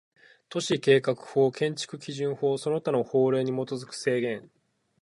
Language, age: Japanese, 30-39